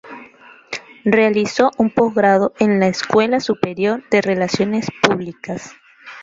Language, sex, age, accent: Spanish, female, 19-29, Andino-Pacífico: Colombia, Perú, Ecuador, oeste de Bolivia y Venezuela andina